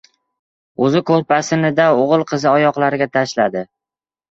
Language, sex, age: Uzbek, male, 19-29